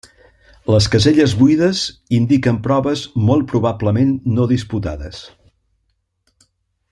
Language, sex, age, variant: Catalan, male, 60-69, Central